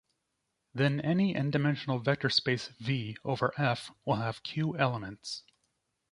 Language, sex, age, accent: English, male, 30-39, United States English